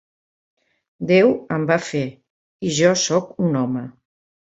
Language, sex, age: Catalan, female, 60-69